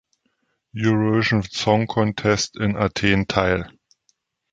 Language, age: German, 40-49